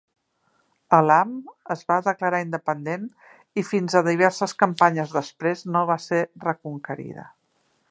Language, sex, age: Catalan, female, 50-59